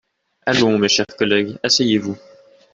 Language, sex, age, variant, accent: French, male, 19-29, Français d'Europe, Français de Suisse